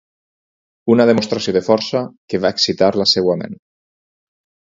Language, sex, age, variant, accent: Catalan, male, 40-49, Valencià septentrional, valencià